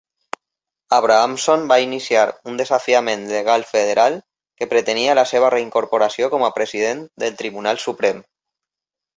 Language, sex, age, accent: Catalan, male, 30-39, valencià